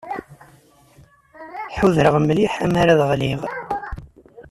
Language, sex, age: Kabyle, male, 40-49